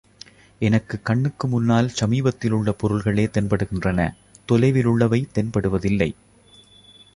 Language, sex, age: Tamil, male, 30-39